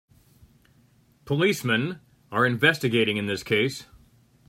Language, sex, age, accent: English, male, 60-69, United States English